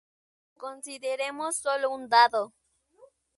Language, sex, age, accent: Spanish, female, under 19, México